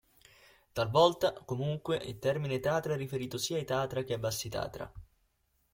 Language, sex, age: Italian, male, 19-29